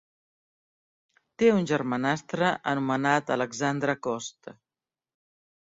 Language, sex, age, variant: Catalan, female, 50-59, Central